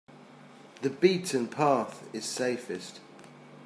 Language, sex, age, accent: English, male, 30-39, England English